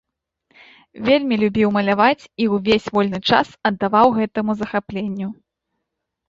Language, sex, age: Belarusian, female, 19-29